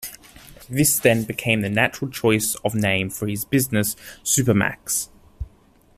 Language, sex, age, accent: English, male, 19-29, Australian English